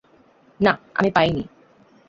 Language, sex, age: Bengali, female, 19-29